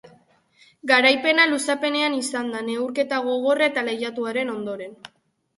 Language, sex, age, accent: Basque, female, 40-49, Mendebalekoa (Araba, Bizkaia, Gipuzkoako mendebaleko herri batzuk)